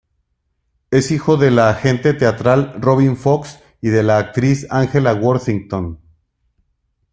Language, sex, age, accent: Spanish, male, 40-49, México